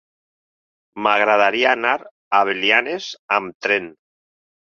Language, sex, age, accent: Catalan, male, 50-59, valencià